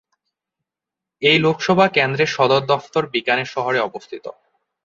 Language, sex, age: Bengali, male, 19-29